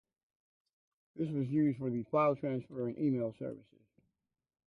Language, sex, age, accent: English, male, 60-69, United States English